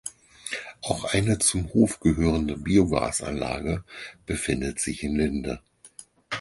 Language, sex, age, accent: German, male, 50-59, Deutschland Deutsch